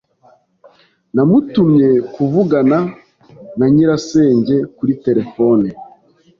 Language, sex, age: Kinyarwanda, male, 19-29